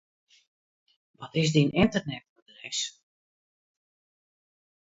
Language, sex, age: Western Frisian, female, 60-69